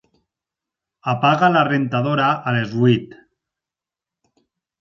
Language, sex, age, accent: Catalan, male, 30-39, valencià